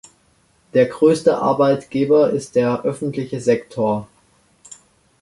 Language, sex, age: German, male, under 19